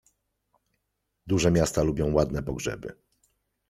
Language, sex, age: Polish, male, 30-39